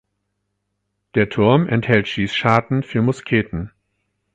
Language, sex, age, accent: German, male, 40-49, Deutschland Deutsch